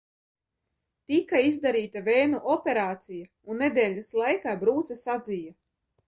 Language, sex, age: Latvian, female, 19-29